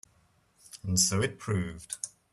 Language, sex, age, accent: English, male, 40-49, Southern African (South Africa, Zimbabwe, Namibia)